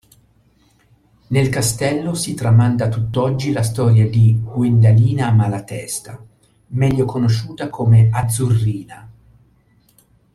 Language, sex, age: Italian, male, 50-59